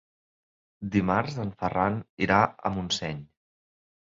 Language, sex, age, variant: Catalan, male, 30-39, Central